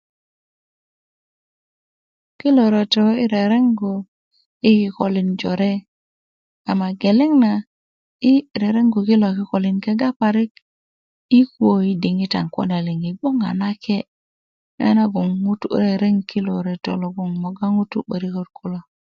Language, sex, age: Kuku, female, 40-49